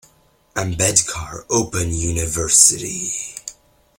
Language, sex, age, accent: English, male, under 19, United States English